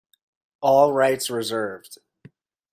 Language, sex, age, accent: English, male, 30-39, United States English